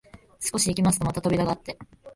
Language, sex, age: Japanese, female, 19-29